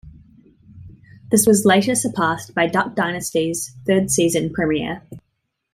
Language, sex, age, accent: English, female, 19-29, New Zealand English